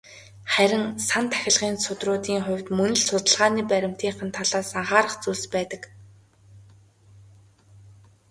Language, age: Mongolian, 19-29